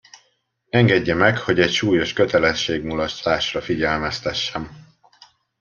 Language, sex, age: Hungarian, male, 50-59